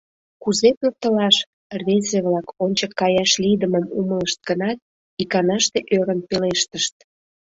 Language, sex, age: Mari, female, 30-39